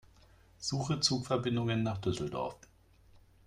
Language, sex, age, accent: German, male, 30-39, Deutschland Deutsch